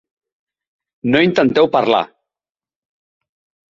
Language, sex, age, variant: Catalan, male, 30-39, Central